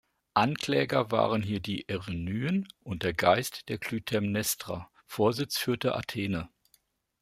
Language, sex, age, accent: German, male, 50-59, Deutschland Deutsch